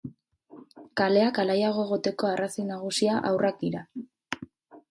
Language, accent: Basque, Erdialdekoa edo Nafarra (Gipuzkoa, Nafarroa)